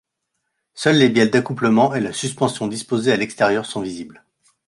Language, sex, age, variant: French, male, 30-39, Français de métropole